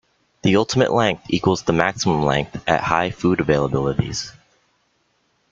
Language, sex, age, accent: English, male, 19-29, United States English